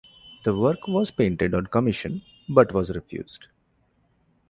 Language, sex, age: English, male, 19-29